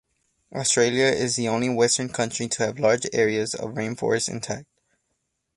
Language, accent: English, United States English